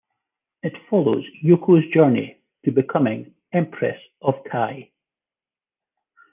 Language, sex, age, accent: English, male, 40-49, Scottish English